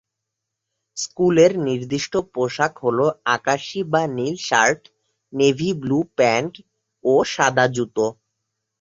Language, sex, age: Bengali, male, 19-29